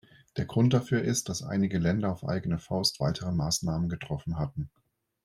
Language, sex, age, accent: German, male, 40-49, Deutschland Deutsch